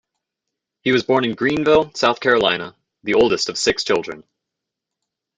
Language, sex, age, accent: English, male, 19-29, United States English